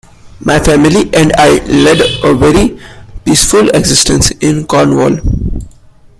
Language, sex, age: English, male, 19-29